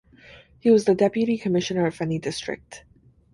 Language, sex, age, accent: English, female, 19-29, United States English